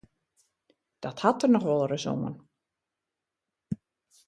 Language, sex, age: Western Frisian, female, 50-59